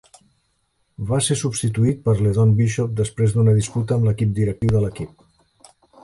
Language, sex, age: Catalan, male, 60-69